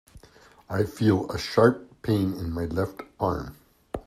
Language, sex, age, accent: English, male, 60-69, United States English